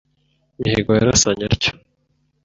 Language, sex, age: Kinyarwanda, male, 19-29